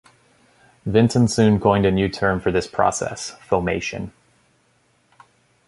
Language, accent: English, United States English